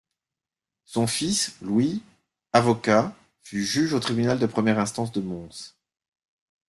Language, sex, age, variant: French, male, 50-59, Français de métropole